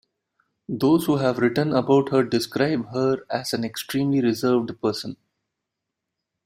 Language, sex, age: English, male, 19-29